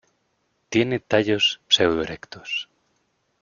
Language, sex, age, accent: Spanish, male, 19-29, España: Centro-Sur peninsular (Madrid, Toledo, Castilla-La Mancha)